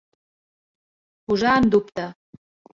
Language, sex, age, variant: Catalan, female, 50-59, Central